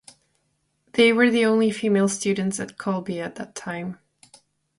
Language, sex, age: English, female, 19-29